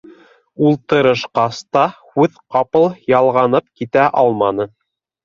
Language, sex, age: Bashkir, male, 30-39